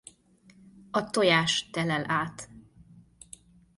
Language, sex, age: Hungarian, female, 40-49